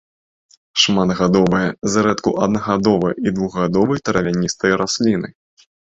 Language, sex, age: Belarusian, male, under 19